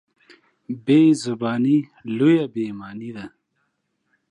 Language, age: Pashto, 30-39